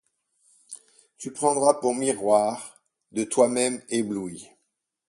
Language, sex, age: French, male, 60-69